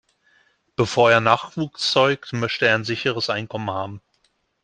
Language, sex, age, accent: German, male, 40-49, Deutschland Deutsch